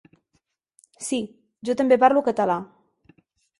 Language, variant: Catalan, Central